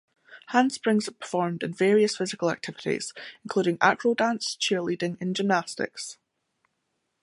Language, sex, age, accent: English, female, 19-29, Scottish English